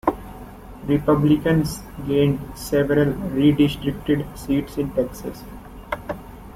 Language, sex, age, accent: English, male, 19-29, India and South Asia (India, Pakistan, Sri Lanka)